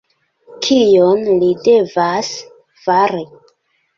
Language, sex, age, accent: Esperanto, female, 19-29, Internacia